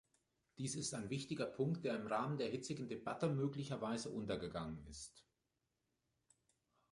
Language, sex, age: German, male, 50-59